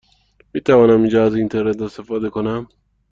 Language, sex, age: Persian, male, 19-29